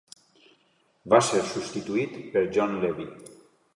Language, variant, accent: Catalan, Alacantí, valencià